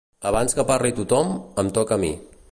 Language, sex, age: Catalan, male, 40-49